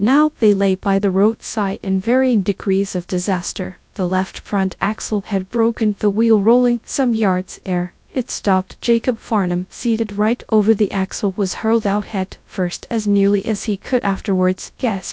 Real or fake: fake